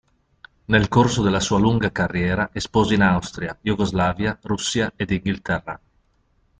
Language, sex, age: Italian, male, 40-49